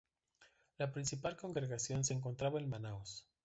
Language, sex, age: Spanish, male, 19-29